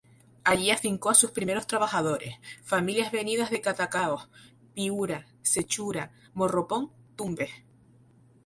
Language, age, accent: Spanish, 19-29, España: Islas Canarias